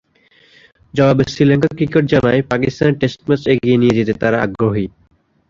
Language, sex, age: Bengali, male, 19-29